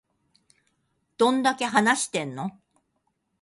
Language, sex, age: Japanese, female, 60-69